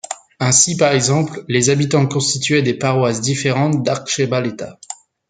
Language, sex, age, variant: French, male, 19-29, Français de métropole